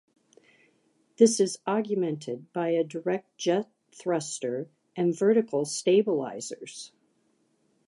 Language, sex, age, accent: English, female, 50-59, United States English